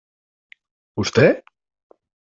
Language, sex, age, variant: Catalan, male, 40-49, Central